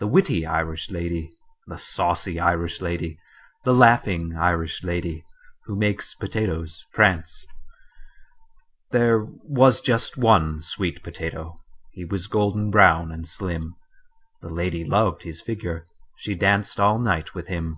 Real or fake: real